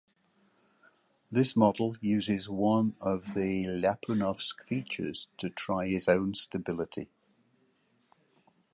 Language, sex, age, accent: English, male, 70-79, England English